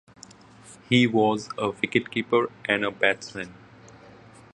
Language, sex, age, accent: English, male, 30-39, India and South Asia (India, Pakistan, Sri Lanka)